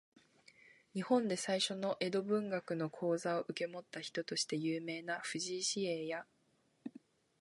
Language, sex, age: Japanese, female, under 19